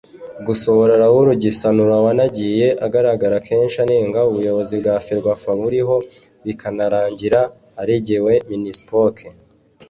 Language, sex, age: Kinyarwanda, male, 19-29